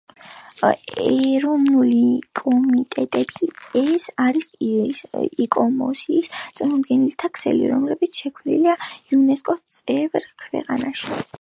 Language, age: Georgian, under 19